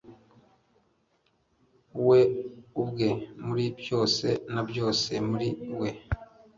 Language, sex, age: Kinyarwanda, male, 40-49